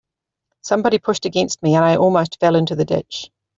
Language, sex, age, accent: English, female, 50-59, New Zealand English